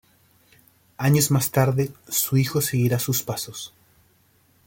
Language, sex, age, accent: Spanish, male, 30-39, Chileno: Chile, Cuyo